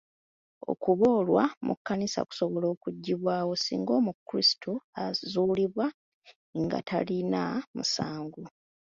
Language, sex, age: Ganda, female, 30-39